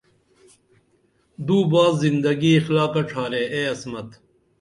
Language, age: Dameli, 40-49